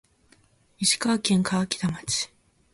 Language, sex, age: Japanese, female, 19-29